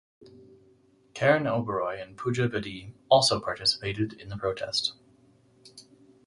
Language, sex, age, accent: English, male, 30-39, United States English